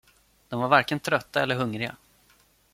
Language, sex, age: Swedish, male, 19-29